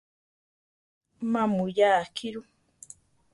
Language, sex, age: Central Tarahumara, female, 30-39